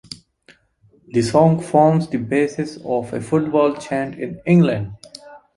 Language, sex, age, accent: English, male, 19-29, United States English